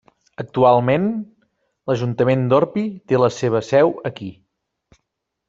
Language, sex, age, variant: Catalan, male, 30-39, Nord-Occidental